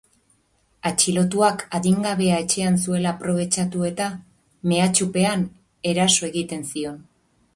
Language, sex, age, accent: Basque, female, 50-59, Mendebalekoa (Araba, Bizkaia, Gipuzkoako mendebaleko herri batzuk)